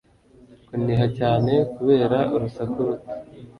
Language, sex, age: Kinyarwanda, male, 19-29